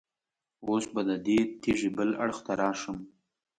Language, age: Pashto, 19-29